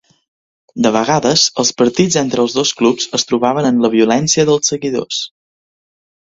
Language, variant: Catalan, Balear